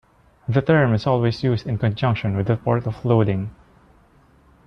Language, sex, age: English, male, 19-29